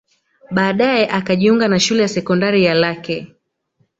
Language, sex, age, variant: Swahili, female, 19-29, Kiswahili Sanifu (EA)